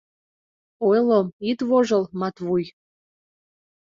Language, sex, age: Mari, female, 19-29